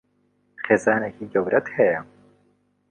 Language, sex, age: Central Kurdish, male, 19-29